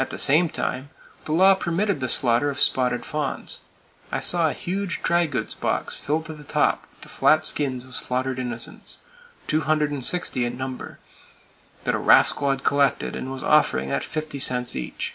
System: none